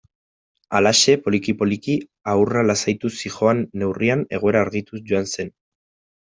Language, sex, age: Basque, male, 19-29